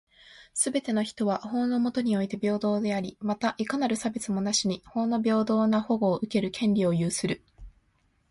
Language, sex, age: Japanese, female, 19-29